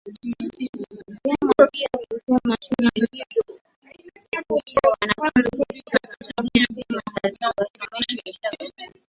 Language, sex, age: Swahili, female, 19-29